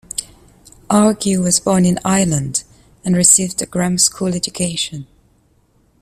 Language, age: English, 19-29